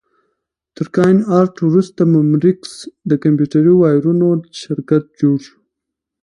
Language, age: Pashto, 19-29